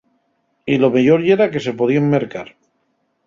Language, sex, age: Asturian, male, 50-59